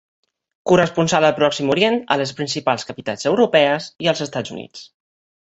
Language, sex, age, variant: Catalan, male, 19-29, Balear